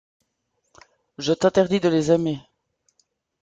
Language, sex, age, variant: French, female, 40-49, Français de métropole